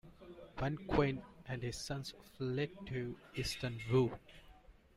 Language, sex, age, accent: English, male, 19-29, India and South Asia (India, Pakistan, Sri Lanka)